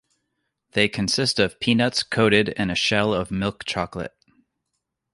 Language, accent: English, United States English